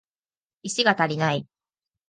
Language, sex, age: Japanese, female, under 19